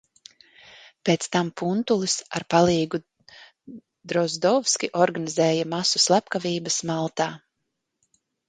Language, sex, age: Latvian, female, 30-39